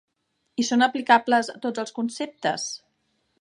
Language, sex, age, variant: Catalan, female, 40-49, Central